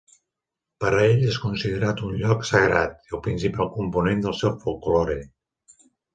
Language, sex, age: Catalan, male, 40-49